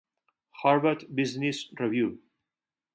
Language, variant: Catalan, Balear